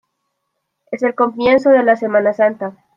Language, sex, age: Spanish, female, 19-29